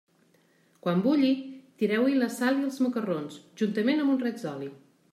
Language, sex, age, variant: Catalan, female, 40-49, Central